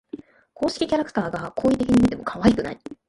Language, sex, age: Japanese, male, 19-29